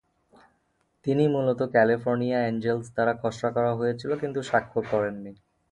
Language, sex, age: Bengali, male, 30-39